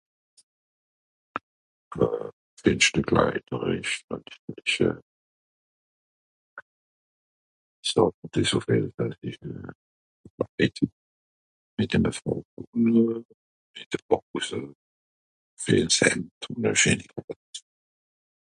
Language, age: Swiss German, 70-79